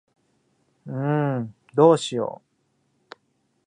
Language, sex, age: Japanese, male, 19-29